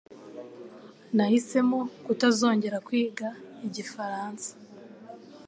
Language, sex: Kinyarwanda, female